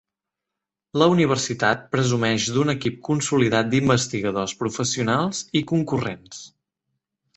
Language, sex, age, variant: Catalan, male, 19-29, Septentrional